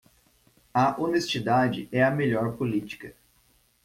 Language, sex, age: Portuguese, male, 19-29